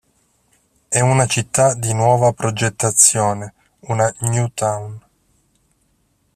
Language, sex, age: Italian, male, 19-29